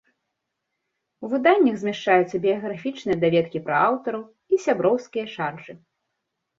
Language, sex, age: Belarusian, female, 40-49